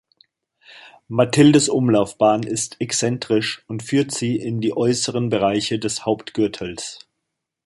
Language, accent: German, Deutschland Deutsch